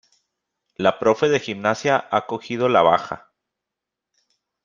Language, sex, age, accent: Spanish, male, 30-39, México